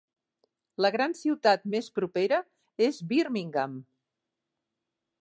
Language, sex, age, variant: Catalan, female, 60-69, Central